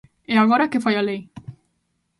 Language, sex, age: Galician, female, 19-29